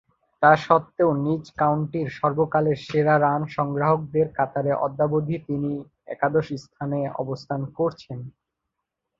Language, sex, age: Bengali, male, 19-29